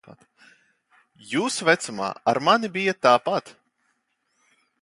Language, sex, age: Latvian, male, 19-29